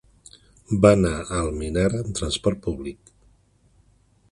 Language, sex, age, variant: Catalan, male, 40-49, Central